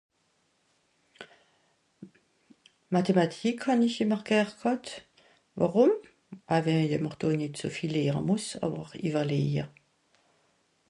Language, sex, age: French, female, 60-69